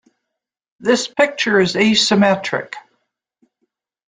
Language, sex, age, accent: English, female, 60-69, Canadian English